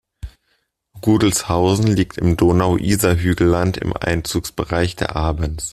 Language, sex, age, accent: German, male, 19-29, Deutschland Deutsch